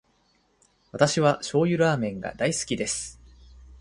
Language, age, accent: Japanese, 19-29, 標準語